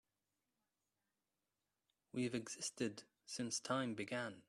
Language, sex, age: English, male, 30-39